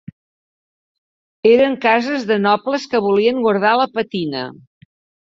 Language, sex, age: Catalan, female, 60-69